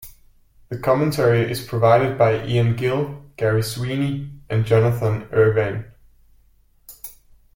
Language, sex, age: English, male, 19-29